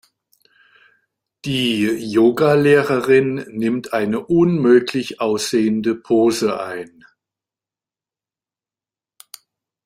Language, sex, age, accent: German, male, 60-69, Deutschland Deutsch